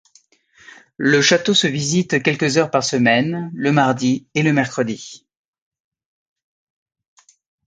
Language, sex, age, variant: French, male, 30-39, Français de métropole